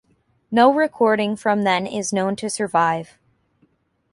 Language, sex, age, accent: English, female, 19-29, United States English